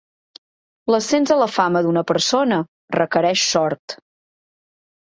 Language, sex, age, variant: Catalan, female, 40-49, Central